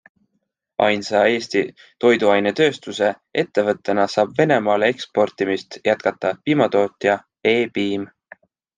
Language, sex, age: Estonian, male, 19-29